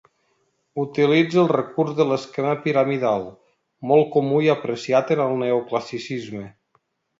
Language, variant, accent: Catalan, Nord-Occidental, nord-occidental